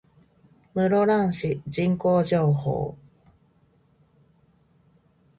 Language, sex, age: Japanese, female, 40-49